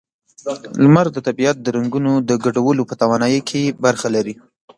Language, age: Pashto, under 19